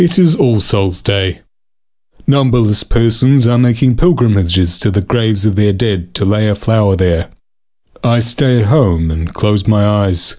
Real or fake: real